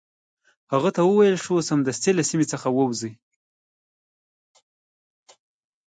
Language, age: Pashto, 19-29